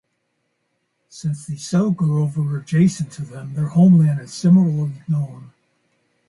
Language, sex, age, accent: English, male, 70-79, United States English